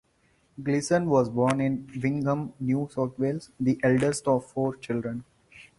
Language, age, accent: English, 19-29, India and South Asia (India, Pakistan, Sri Lanka)